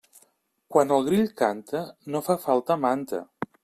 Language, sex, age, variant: Catalan, male, 50-59, Central